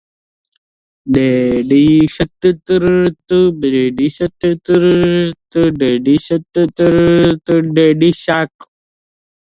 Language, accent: English, United States English